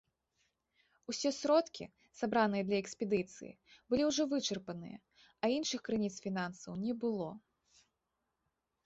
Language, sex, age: Belarusian, female, 19-29